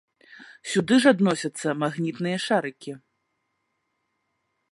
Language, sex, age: Belarusian, female, 30-39